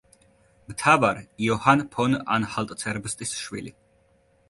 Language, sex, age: Georgian, male, 19-29